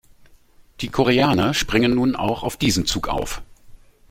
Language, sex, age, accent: German, male, 50-59, Deutschland Deutsch